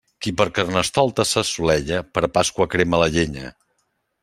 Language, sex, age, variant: Catalan, male, 60-69, Central